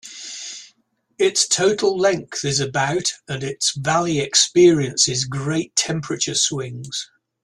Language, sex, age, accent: English, male, 60-69, England English